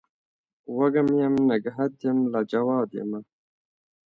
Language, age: Pashto, 30-39